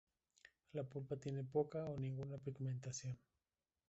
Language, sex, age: Spanish, male, 19-29